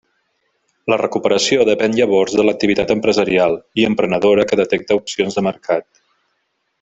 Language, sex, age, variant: Catalan, male, 40-49, Central